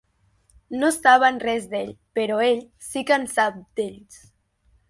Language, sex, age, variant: Catalan, female, 40-49, Central